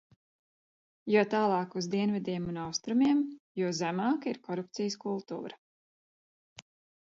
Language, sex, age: Latvian, female, 40-49